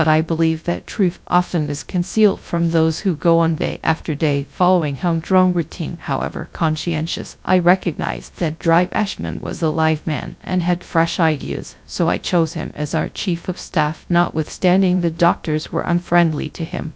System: TTS, GradTTS